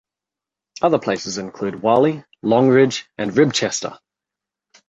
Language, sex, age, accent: English, male, 19-29, Australian English